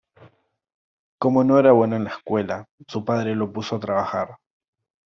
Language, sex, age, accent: Spanish, male, 19-29, Rioplatense: Argentina, Uruguay, este de Bolivia, Paraguay